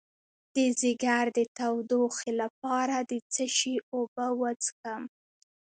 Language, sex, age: Pashto, female, 19-29